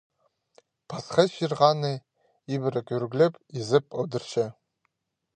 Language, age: Khakas, 19-29